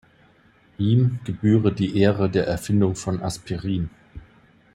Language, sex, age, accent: German, male, 40-49, Deutschland Deutsch